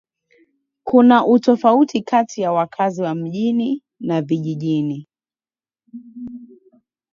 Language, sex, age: Swahili, female, 19-29